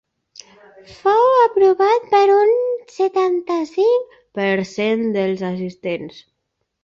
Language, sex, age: Catalan, female, under 19